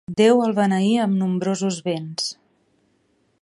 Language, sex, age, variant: Catalan, female, 30-39, Central